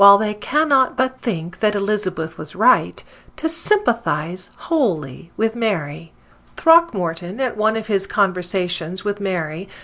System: none